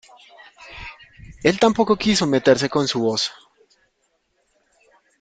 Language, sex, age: Spanish, male, 19-29